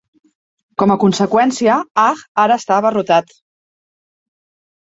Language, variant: Catalan, Central